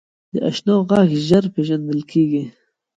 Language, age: Pashto, 19-29